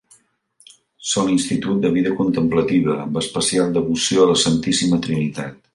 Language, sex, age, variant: Catalan, male, 50-59, Central